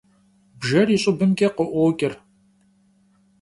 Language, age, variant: Kabardian, 40-49, Адыгэбзэ (Къэбэрдей, Кирил, псоми зэдай)